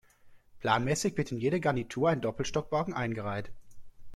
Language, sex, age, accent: German, male, 19-29, Deutschland Deutsch